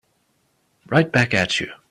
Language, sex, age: English, male, 19-29